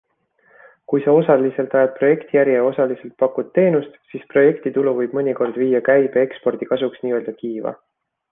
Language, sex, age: Estonian, male, 30-39